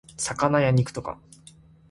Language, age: Japanese, 19-29